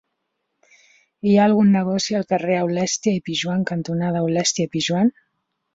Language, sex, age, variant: Catalan, female, 30-39, Central